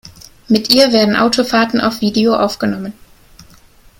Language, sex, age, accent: German, female, 19-29, Deutschland Deutsch